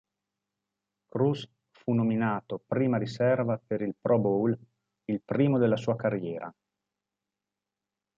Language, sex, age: Italian, male, 50-59